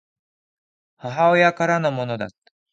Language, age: Japanese, 19-29